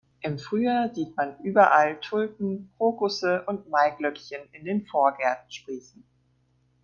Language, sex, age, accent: German, female, 19-29, Deutschland Deutsch